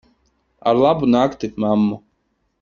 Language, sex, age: Latvian, male, 19-29